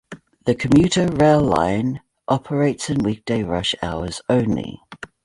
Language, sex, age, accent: English, female, 50-59, New Zealand English